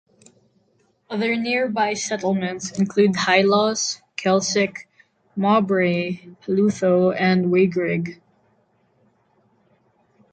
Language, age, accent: English, under 19, Filipino